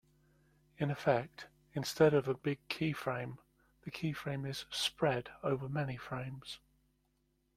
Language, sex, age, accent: English, male, 50-59, England English